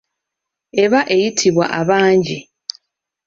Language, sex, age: Ganda, female, 30-39